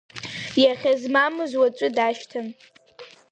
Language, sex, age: Abkhazian, female, under 19